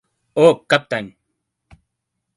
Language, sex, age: Spanish, male, 30-39